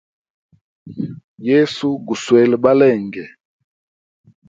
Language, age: Hemba, 40-49